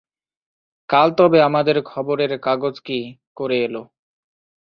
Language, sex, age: Bengali, male, 19-29